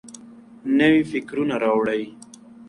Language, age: Pashto, 19-29